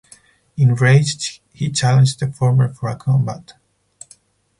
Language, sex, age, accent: English, male, 19-29, United States English; England English